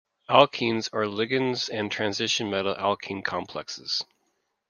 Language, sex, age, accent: English, male, 30-39, United States English